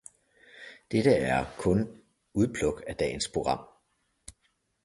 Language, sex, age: Danish, male, 40-49